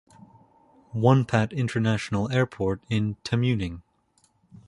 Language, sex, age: English, male, under 19